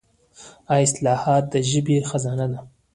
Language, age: Pashto, 19-29